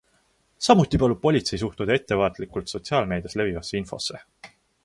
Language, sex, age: Estonian, male, 19-29